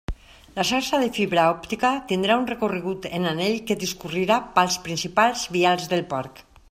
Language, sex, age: Catalan, female, 40-49